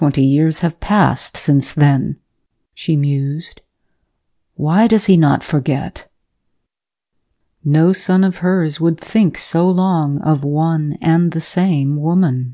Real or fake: real